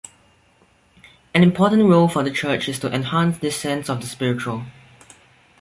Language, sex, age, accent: English, male, under 19, Singaporean English